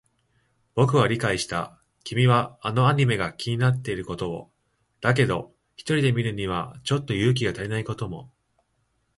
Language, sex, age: Japanese, male, 19-29